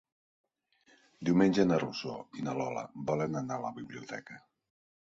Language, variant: Catalan, Central